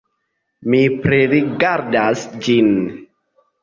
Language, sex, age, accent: Esperanto, male, 19-29, Internacia